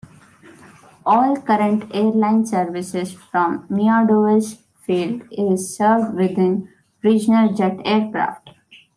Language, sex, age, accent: English, female, 19-29, India and South Asia (India, Pakistan, Sri Lanka)